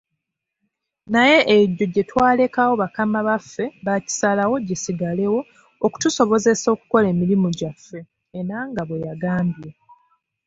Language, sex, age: Ganda, female, 19-29